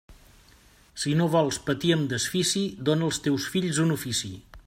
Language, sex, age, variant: Catalan, male, 50-59, Central